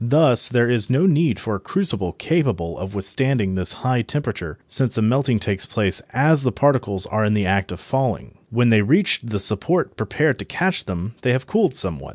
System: none